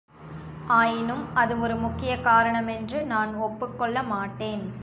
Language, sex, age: Tamil, female, under 19